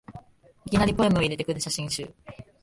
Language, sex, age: Japanese, female, 19-29